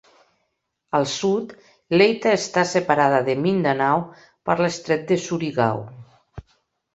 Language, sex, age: Catalan, female, 60-69